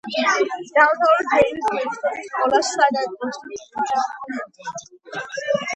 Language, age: Georgian, under 19